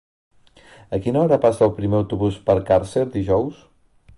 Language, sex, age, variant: Catalan, male, 40-49, Central